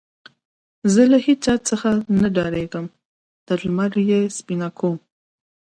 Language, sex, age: Pashto, female, 19-29